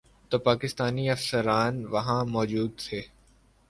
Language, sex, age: Urdu, male, 19-29